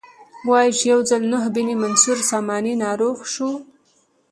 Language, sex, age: Pashto, female, 19-29